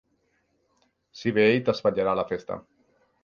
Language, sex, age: Catalan, male, 40-49